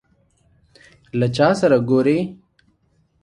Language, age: Pashto, 19-29